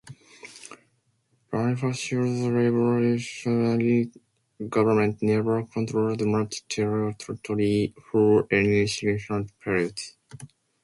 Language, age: English, 19-29